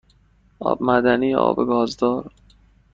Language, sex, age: Persian, male, 19-29